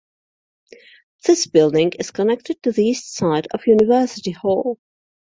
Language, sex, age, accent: English, female, 40-49, England English